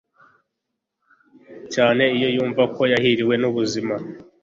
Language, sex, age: Kinyarwanda, male, 19-29